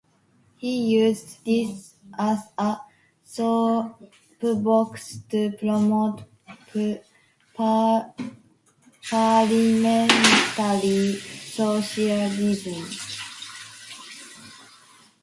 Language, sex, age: English, female, under 19